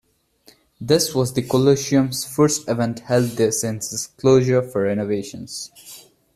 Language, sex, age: English, male, 19-29